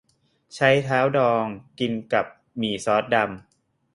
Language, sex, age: Thai, male, 19-29